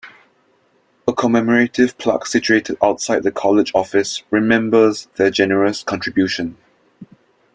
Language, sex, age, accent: English, male, 19-29, Singaporean English